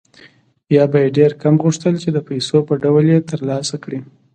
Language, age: Pashto, 19-29